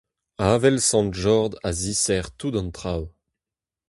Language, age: Breton, 30-39